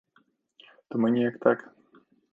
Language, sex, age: Belarusian, male, 19-29